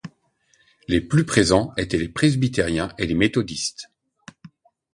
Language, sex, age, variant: French, male, 40-49, Français de métropole